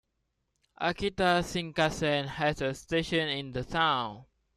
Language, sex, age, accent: English, male, 19-29, Malaysian English